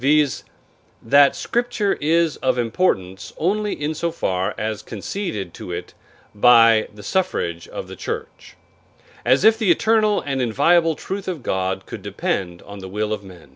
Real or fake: real